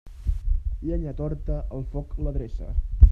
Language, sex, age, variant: Catalan, male, 19-29, Central